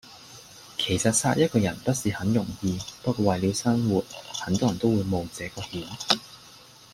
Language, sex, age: Cantonese, male, 19-29